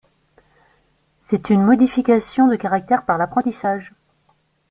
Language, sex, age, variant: French, female, 40-49, Français de métropole